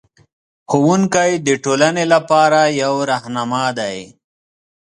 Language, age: Pashto, 30-39